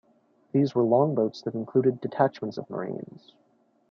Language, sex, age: English, male, 19-29